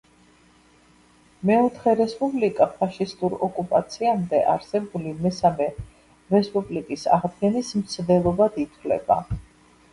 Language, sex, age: Georgian, female, 50-59